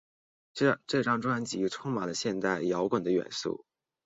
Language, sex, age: Chinese, male, 19-29